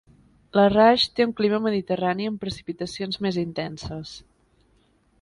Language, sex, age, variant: Catalan, female, 19-29, Septentrional